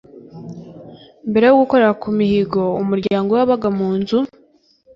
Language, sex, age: Kinyarwanda, female, under 19